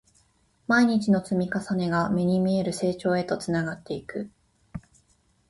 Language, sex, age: Japanese, female, 19-29